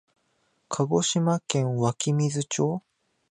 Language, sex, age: Japanese, male, 19-29